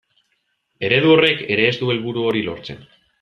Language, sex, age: Basque, male, 19-29